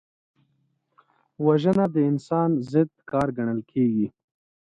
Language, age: Pashto, 30-39